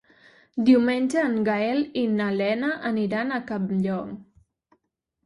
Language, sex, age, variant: Catalan, female, 19-29, Central